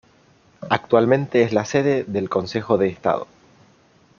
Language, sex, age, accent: Spanish, male, 30-39, Rioplatense: Argentina, Uruguay, este de Bolivia, Paraguay